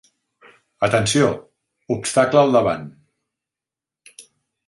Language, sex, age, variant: Catalan, male, 40-49, Central